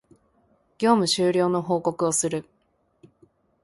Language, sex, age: Japanese, female, 19-29